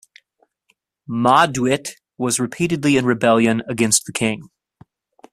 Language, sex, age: English, male, 30-39